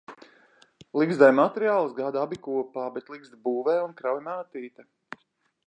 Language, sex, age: Latvian, male, 40-49